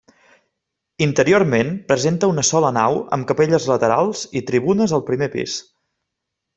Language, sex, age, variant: Catalan, male, 19-29, Central